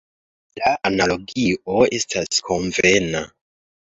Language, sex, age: Esperanto, male, 19-29